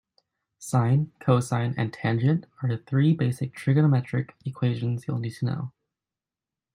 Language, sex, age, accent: English, male, 19-29, United States English